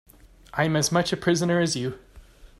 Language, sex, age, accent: English, male, 19-29, United States English